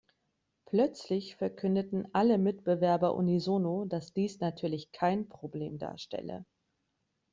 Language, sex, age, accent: German, female, 30-39, Deutschland Deutsch